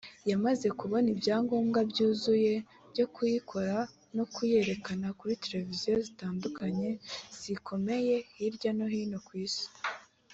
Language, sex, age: Kinyarwanda, female, 19-29